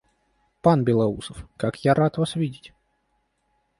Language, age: Russian, 19-29